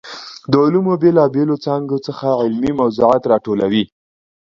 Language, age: Pashto, 30-39